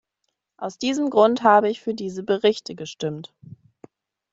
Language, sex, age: German, female, 19-29